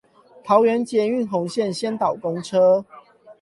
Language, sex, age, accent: Chinese, male, 30-39, 出生地：桃園市